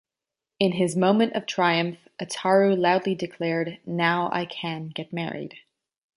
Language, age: English, under 19